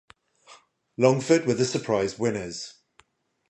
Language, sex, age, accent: English, male, 30-39, England English